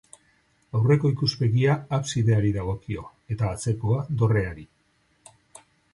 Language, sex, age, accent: Basque, male, 50-59, Mendebalekoa (Araba, Bizkaia, Gipuzkoako mendebaleko herri batzuk)